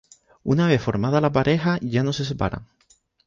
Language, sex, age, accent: Spanish, male, 19-29, España: Islas Canarias